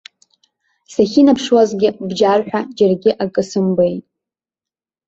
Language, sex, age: Abkhazian, female, under 19